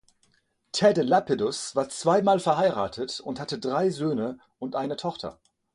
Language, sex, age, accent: German, male, 19-29, Deutschland Deutsch; Französisch Deutsch